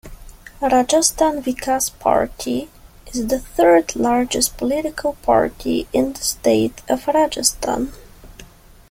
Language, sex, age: English, female, 19-29